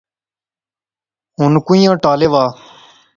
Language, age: Pahari-Potwari, 19-29